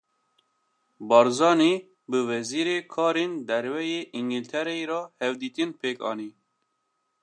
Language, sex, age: Kurdish, male, under 19